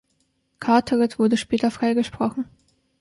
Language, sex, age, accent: German, female, 19-29, Deutschland Deutsch